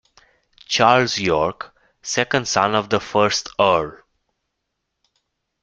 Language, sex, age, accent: English, male, 19-29, United States English